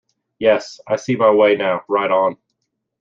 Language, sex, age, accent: English, male, 30-39, United States English